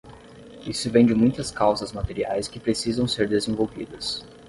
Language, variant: Portuguese, Portuguese (Brasil)